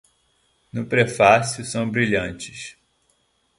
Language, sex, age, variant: Portuguese, male, 19-29, Portuguese (Brasil)